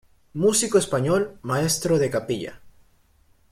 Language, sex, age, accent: Spanish, male, under 19, Andino-Pacífico: Colombia, Perú, Ecuador, oeste de Bolivia y Venezuela andina